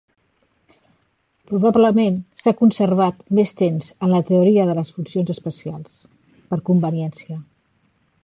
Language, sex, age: Catalan, female, 50-59